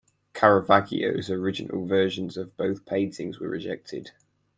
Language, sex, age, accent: English, male, under 19, England English